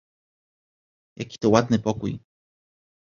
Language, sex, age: Polish, male, 30-39